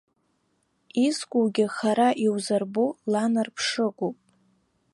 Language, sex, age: Abkhazian, female, 19-29